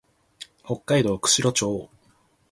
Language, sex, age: Japanese, male, under 19